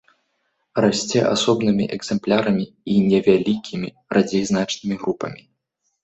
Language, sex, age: Belarusian, male, 30-39